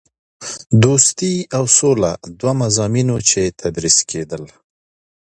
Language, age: Pashto, 30-39